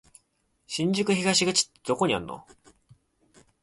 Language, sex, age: Japanese, male, 19-29